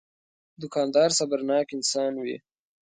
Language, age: Pashto, 19-29